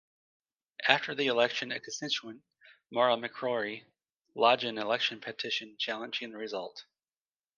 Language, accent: English, United States English